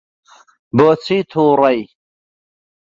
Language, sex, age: Central Kurdish, male, 30-39